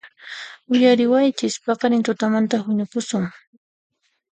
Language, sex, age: Puno Quechua, female, 19-29